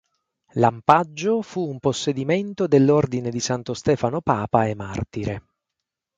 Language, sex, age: Italian, male, 40-49